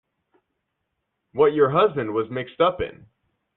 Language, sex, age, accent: English, male, 19-29, United States English